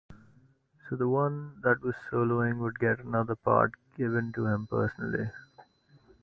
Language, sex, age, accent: English, male, 19-29, India and South Asia (India, Pakistan, Sri Lanka)